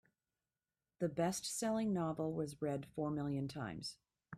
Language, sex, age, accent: English, female, 50-59, United States English